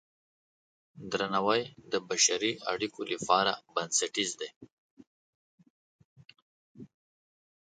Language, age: Pashto, 19-29